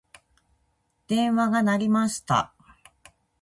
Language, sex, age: Japanese, female, 40-49